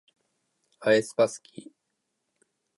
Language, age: Japanese, 30-39